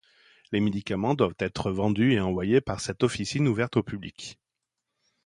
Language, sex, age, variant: French, male, 40-49, Français de métropole